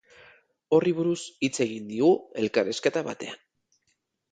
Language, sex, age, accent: Basque, male, 40-49, Mendebalekoa (Araba, Bizkaia, Gipuzkoako mendebaleko herri batzuk)